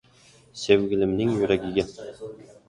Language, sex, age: Uzbek, male, 19-29